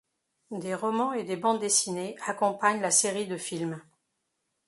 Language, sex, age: French, female, 50-59